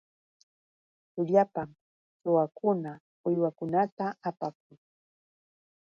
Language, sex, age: Yauyos Quechua, female, 60-69